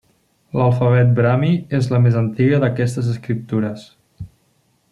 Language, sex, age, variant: Catalan, male, 30-39, Central